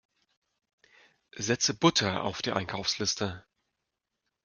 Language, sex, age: German, male, 40-49